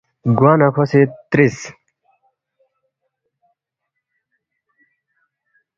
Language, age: Balti, 19-29